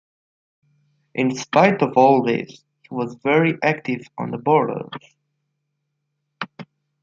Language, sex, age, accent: English, male, 19-29, England English